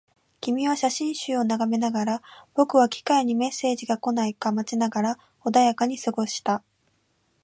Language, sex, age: Japanese, female, 19-29